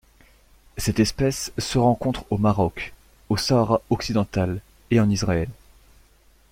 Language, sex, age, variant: French, male, 19-29, Français de métropole